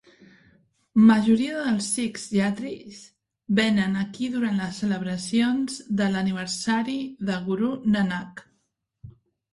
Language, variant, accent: Catalan, Central, Barceloní